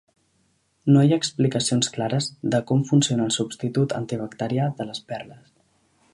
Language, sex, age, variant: Catalan, male, under 19, Central